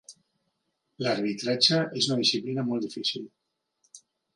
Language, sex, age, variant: Catalan, male, 40-49, Central